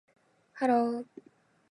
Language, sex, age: Japanese, female, 19-29